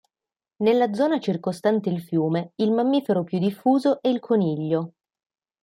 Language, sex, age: Italian, female, 19-29